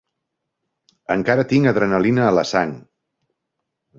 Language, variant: Catalan, Central